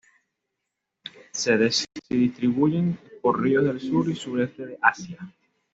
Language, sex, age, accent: Spanish, male, 19-29, Caribe: Cuba, Venezuela, Puerto Rico, República Dominicana, Panamá, Colombia caribeña, México caribeño, Costa del golfo de México